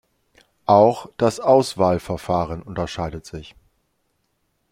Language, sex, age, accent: German, male, 40-49, Deutschland Deutsch